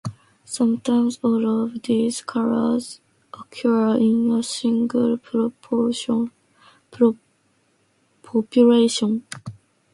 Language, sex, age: English, female, 19-29